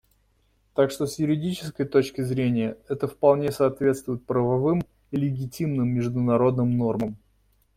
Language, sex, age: Russian, male, 30-39